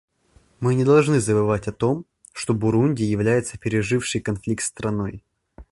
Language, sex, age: Russian, male, under 19